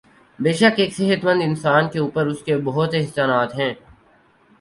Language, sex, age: Urdu, male, 19-29